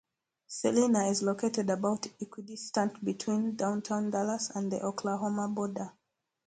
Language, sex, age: English, female, 19-29